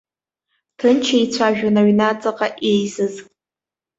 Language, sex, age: Abkhazian, female, 19-29